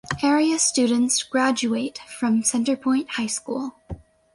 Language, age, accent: English, under 19, United States English